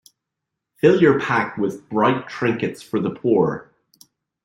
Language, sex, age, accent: English, male, 40-49, Irish English